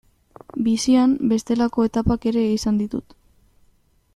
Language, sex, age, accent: Basque, female, under 19, Mendebalekoa (Araba, Bizkaia, Gipuzkoako mendebaleko herri batzuk)